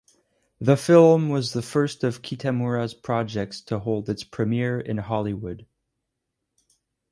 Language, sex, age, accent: English, male, 19-29, United States English